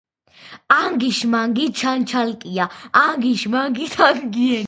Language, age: Georgian, under 19